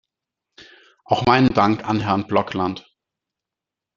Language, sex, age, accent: German, male, 19-29, Deutschland Deutsch